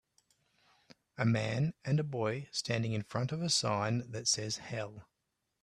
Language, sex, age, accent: English, male, 30-39, Australian English